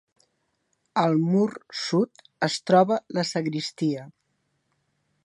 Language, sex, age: Catalan, female, 60-69